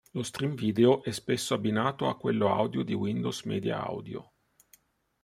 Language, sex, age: Italian, male, 50-59